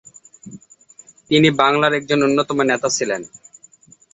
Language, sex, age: Bengali, male, 30-39